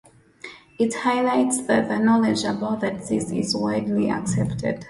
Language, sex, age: English, female, 19-29